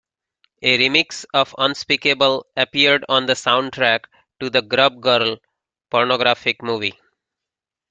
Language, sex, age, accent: English, male, 40-49, United States English